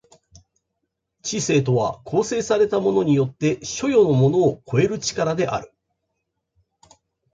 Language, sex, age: Japanese, male, 50-59